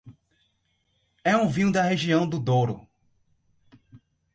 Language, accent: Portuguese, Nordestino